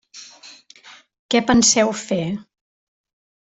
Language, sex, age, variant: Catalan, female, 50-59, Central